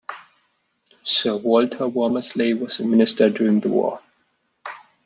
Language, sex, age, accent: English, male, 19-29, United States English